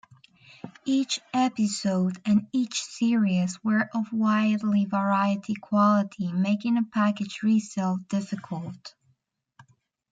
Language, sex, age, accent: English, female, 19-29, Irish English